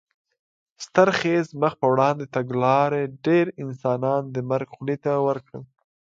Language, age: Pashto, 19-29